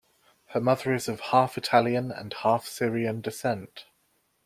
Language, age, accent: English, 19-29, England English